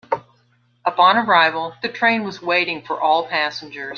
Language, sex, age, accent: English, female, 50-59, United States English